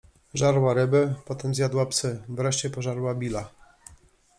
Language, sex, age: Polish, male, 40-49